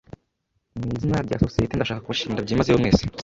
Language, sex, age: Kinyarwanda, male, 30-39